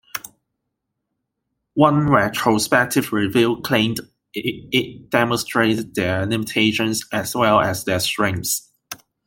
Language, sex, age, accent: English, male, 19-29, Hong Kong English